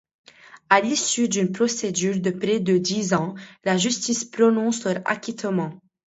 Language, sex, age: French, female, under 19